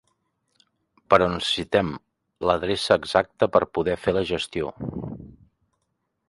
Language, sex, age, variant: Catalan, male, 40-49, Central